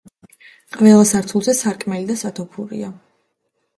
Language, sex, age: Georgian, female, 19-29